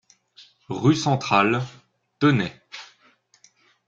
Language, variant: French, Français de métropole